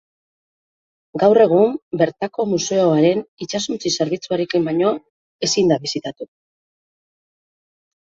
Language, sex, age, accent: Basque, female, 50-59, Mendebalekoa (Araba, Bizkaia, Gipuzkoako mendebaleko herri batzuk)